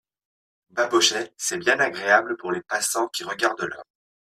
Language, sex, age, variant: French, male, 30-39, Français de métropole